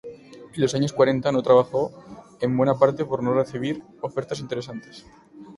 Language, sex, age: Spanish, male, 19-29